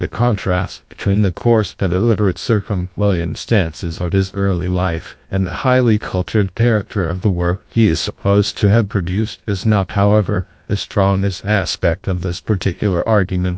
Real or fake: fake